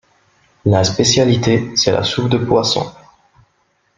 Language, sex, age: French, male, 19-29